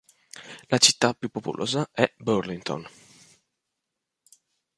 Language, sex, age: Italian, male, 19-29